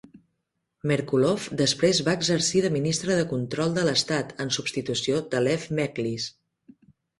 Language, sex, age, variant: Catalan, female, 30-39, Central